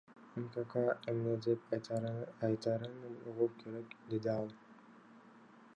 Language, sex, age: Kyrgyz, male, under 19